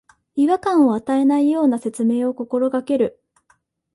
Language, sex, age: Japanese, female, 19-29